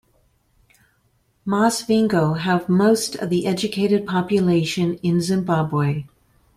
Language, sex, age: English, female, 40-49